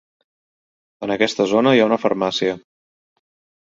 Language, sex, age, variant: Catalan, male, 40-49, Central